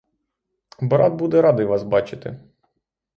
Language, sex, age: Ukrainian, male, 30-39